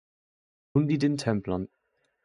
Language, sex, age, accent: German, male, 19-29, Deutschland Deutsch